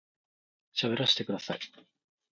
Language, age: Japanese, 19-29